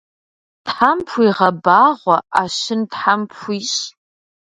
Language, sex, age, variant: Kabardian, female, 30-39, Адыгэбзэ (Къэбэрдей, Кирил, псоми зэдай)